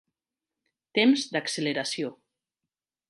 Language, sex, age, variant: Catalan, female, 40-49, Nord-Occidental